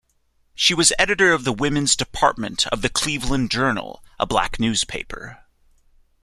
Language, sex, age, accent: English, male, 19-29, United States English